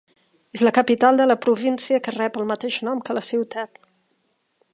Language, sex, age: Catalan, female, 50-59